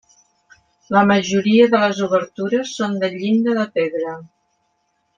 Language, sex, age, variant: Catalan, female, 60-69, Central